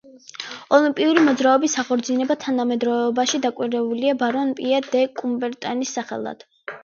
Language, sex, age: Georgian, female, under 19